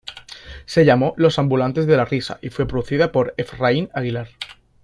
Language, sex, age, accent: Spanish, male, 19-29, España: Sur peninsular (Andalucia, Extremadura, Murcia)